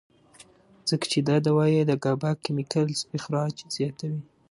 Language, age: Pashto, 19-29